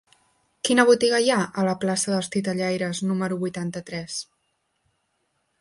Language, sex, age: Catalan, female, 19-29